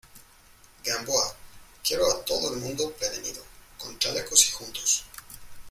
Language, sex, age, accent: Spanish, male, 19-29, México